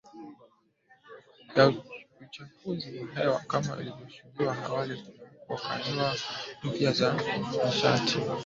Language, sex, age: Swahili, male, 19-29